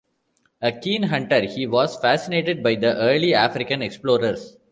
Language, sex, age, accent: English, male, 40-49, India and South Asia (India, Pakistan, Sri Lanka)